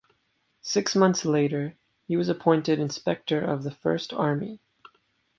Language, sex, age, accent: English, male, 19-29, United States English